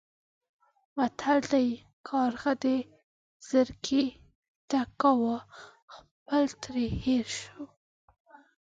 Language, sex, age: Pashto, female, 19-29